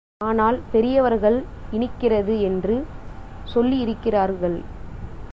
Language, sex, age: Tamil, female, 19-29